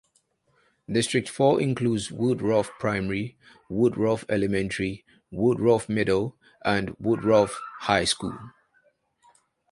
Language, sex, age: English, male, 30-39